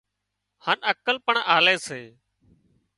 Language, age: Wadiyara Koli, 19-29